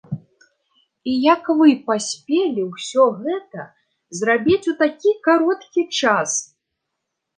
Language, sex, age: Belarusian, female, 19-29